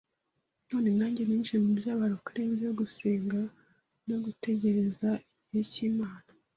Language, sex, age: Kinyarwanda, female, 30-39